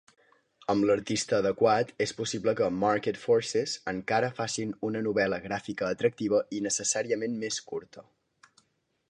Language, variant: Catalan, Central